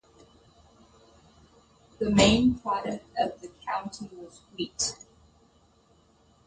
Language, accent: English, United States English